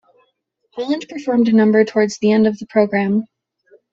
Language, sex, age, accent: English, female, 19-29, United States English